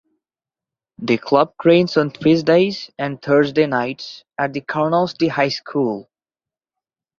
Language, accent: English, India and South Asia (India, Pakistan, Sri Lanka)